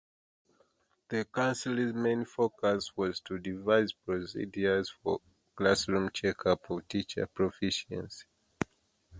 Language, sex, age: English, male, 30-39